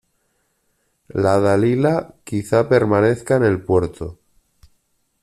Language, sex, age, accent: Spanish, male, 40-49, España: Norte peninsular (Asturias, Castilla y León, Cantabria, País Vasco, Navarra, Aragón, La Rioja, Guadalajara, Cuenca)